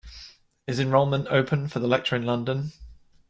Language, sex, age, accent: English, male, 30-39, England English